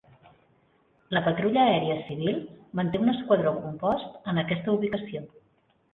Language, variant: Catalan, Central